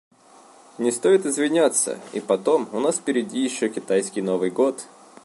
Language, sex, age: Russian, male, 19-29